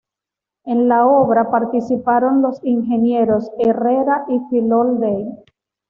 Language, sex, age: Spanish, female, 30-39